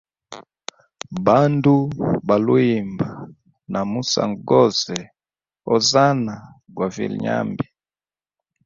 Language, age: Hemba, 19-29